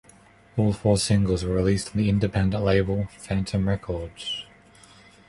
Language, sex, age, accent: English, male, 19-29, Australian English